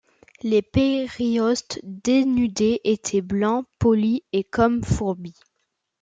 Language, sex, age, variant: French, male, under 19, Français de métropole